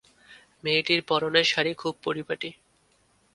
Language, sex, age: Bengali, male, 19-29